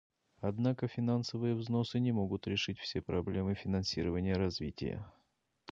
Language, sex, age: Russian, male, 40-49